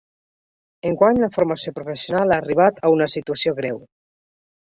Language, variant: Catalan, Balear